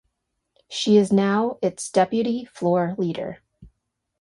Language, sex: English, female